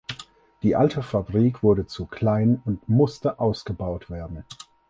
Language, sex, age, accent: German, male, 30-39, Deutschland Deutsch